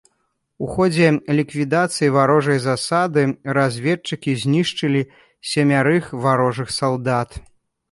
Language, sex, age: Belarusian, male, 30-39